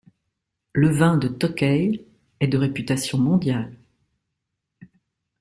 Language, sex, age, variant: French, female, 50-59, Français de métropole